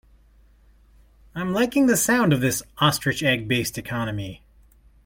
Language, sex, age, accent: English, male, 19-29, United States English